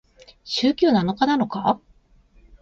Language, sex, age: Japanese, female, 50-59